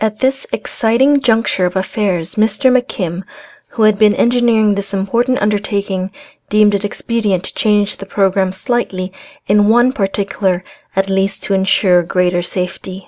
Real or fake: real